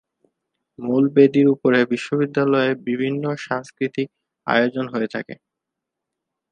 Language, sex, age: Bengali, male, 19-29